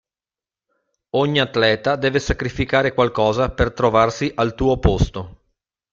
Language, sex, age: Italian, male, 50-59